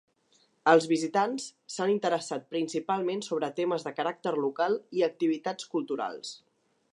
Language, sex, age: Catalan, male, 19-29